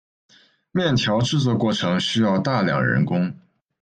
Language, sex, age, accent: Chinese, male, 19-29, 出生地：山东省